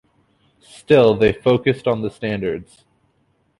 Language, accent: English, United States English